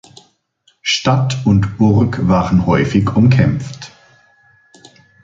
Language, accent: German, Deutschland Deutsch